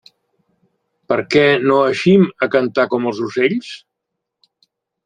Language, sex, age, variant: Catalan, male, 80-89, Central